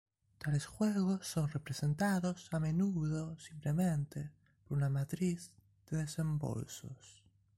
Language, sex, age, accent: Spanish, male, 19-29, España: Sur peninsular (Andalucia, Extremadura, Murcia)